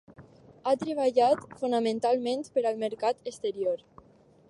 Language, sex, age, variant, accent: Catalan, female, under 19, Alacantí, valencià